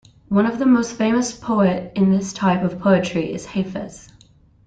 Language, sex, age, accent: English, female, 19-29, United States English